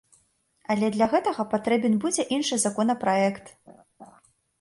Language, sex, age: Belarusian, female, 19-29